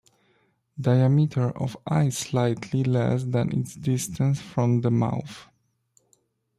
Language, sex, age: English, male, 19-29